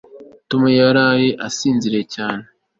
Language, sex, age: Kinyarwanda, male, 19-29